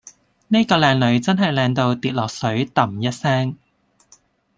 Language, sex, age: Cantonese, female, 30-39